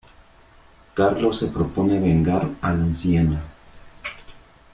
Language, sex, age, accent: Spanish, male, 30-39, México